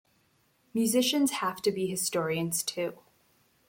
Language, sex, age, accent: English, female, 19-29, United States English